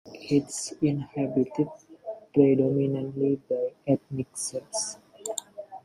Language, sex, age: English, male, 19-29